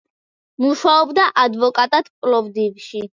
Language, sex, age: Georgian, female, under 19